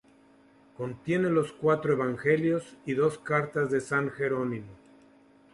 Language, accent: Spanish, México